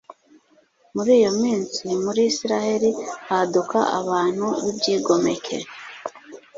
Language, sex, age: Kinyarwanda, female, 30-39